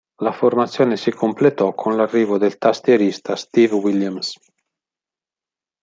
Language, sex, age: Italian, male, 50-59